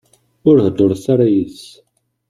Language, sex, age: Kabyle, male, 30-39